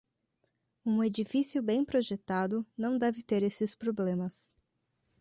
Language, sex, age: Portuguese, female, 30-39